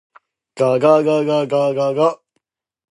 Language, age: Japanese, under 19